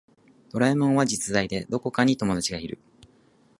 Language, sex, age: Japanese, male, 19-29